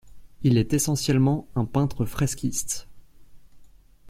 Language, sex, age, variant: French, male, under 19, Français de métropole